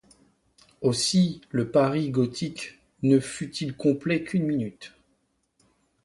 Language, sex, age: French, male, 30-39